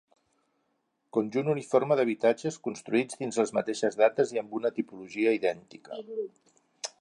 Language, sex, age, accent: Catalan, male, 60-69, Neutre